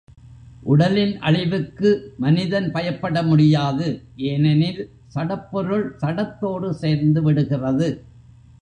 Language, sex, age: Tamil, male, 70-79